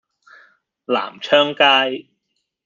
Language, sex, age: Cantonese, male, 30-39